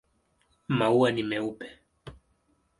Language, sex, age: Swahili, male, 19-29